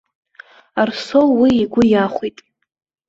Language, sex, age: Abkhazian, female, 19-29